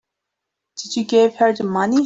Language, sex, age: English, female, 19-29